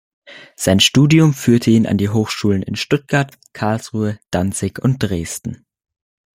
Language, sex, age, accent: German, male, under 19, Deutschland Deutsch